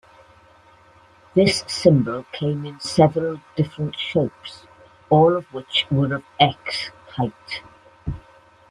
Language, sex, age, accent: English, female, 60-69, Welsh English